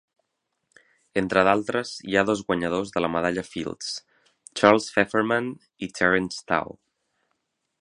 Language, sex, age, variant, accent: Catalan, male, 19-29, Central, Empordanès; Oriental